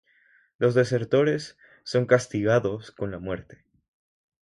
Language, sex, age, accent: Spanish, male, under 19, Andino-Pacífico: Colombia, Perú, Ecuador, oeste de Bolivia y Venezuela andina